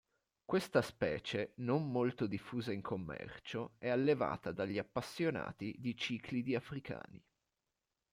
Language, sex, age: Italian, male, 19-29